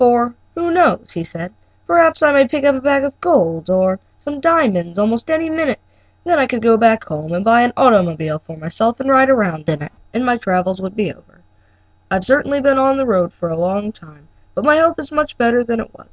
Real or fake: real